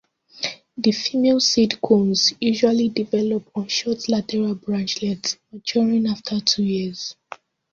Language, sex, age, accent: English, female, under 19, Southern African (South Africa, Zimbabwe, Namibia)